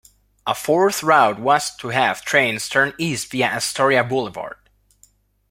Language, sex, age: English, male, 30-39